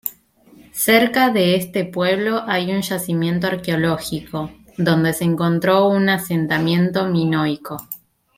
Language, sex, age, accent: Spanish, female, 19-29, Rioplatense: Argentina, Uruguay, este de Bolivia, Paraguay